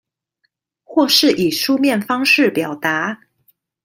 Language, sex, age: Chinese, female, 30-39